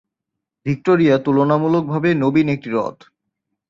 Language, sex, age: Bengali, male, 19-29